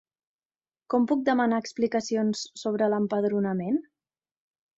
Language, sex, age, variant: Catalan, female, 30-39, Central